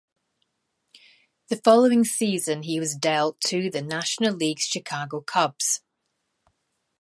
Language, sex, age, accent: English, female, 50-59, Scottish English